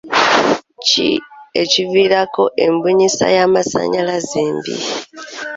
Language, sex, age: Ganda, female, 19-29